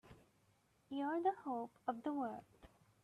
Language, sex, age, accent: English, female, 19-29, United States English